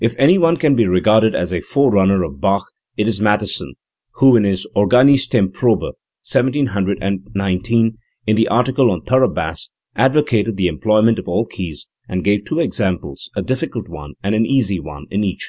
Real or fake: real